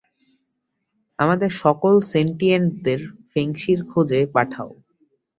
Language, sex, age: Bengali, male, under 19